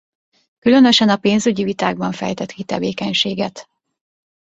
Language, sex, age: Hungarian, female, 19-29